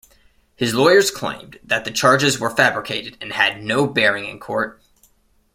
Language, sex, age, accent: English, male, 19-29, United States English